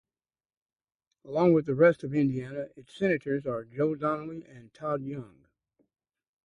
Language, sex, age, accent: English, male, 60-69, United States English